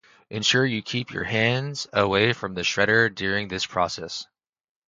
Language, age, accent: English, 19-29, United States English